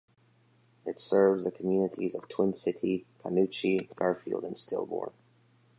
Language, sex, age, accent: English, male, under 19, United States English